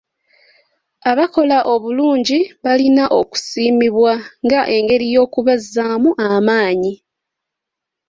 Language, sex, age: Ganda, female, 19-29